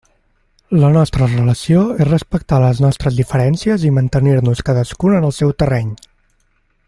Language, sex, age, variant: Catalan, male, 19-29, Central